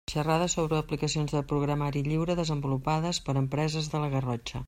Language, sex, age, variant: Catalan, female, 50-59, Central